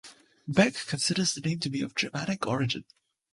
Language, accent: English, Malaysian English